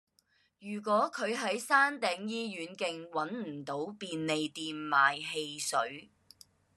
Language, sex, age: Cantonese, female, 30-39